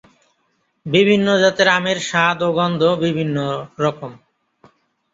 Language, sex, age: Bengali, male, 30-39